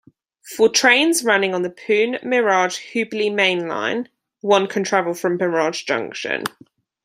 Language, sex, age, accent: English, female, 19-29, England English